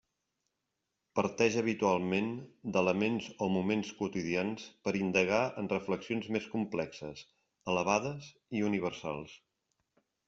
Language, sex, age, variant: Catalan, male, 50-59, Central